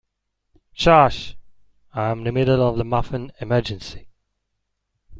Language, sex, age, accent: English, male, 19-29, United States English